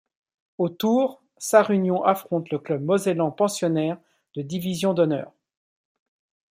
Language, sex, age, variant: French, male, 50-59, Français de métropole